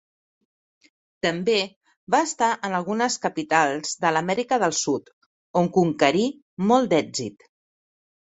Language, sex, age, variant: Catalan, female, 50-59, Central